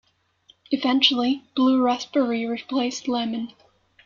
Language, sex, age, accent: English, female, 19-29, United States English